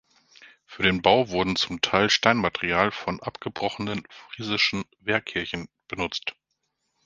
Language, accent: German, Deutschland Deutsch